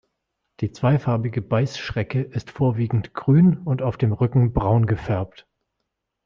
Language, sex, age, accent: German, male, 40-49, Deutschland Deutsch